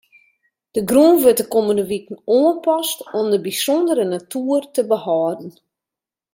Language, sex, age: Western Frisian, female, 40-49